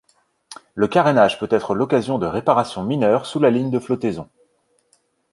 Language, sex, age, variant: French, male, 30-39, Français de métropole